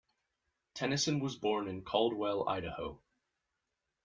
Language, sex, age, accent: English, male, 19-29, United States English